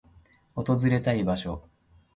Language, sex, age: Japanese, male, 30-39